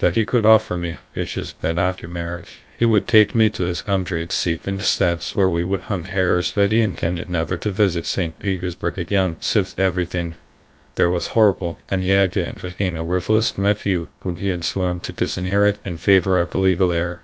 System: TTS, GlowTTS